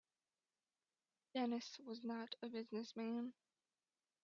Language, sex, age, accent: English, female, 19-29, United States English